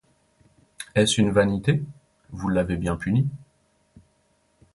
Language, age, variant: French, 40-49, Français des départements et régions d'outre-mer